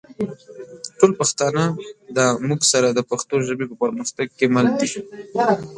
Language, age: Pashto, under 19